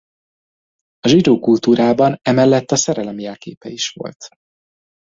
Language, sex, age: Hungarian, male, 30-39